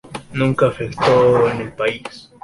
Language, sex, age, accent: Spanish, male, 19-29, Andino-Pacífico: Colombia, Perú, Ecuador, oeste de Bolivia y Venezuela andina